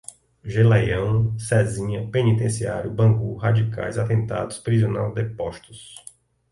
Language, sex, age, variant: Portuguese, male, 30-39, Portuguese (Brasil)